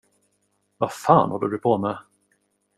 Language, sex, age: Swedish, male, 30-39